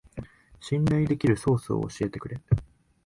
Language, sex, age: Japanese, male, 19-29